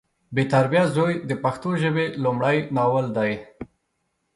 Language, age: Pashto, 30-39